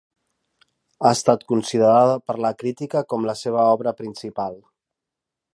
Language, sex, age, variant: Catalan, male, 30-39, Central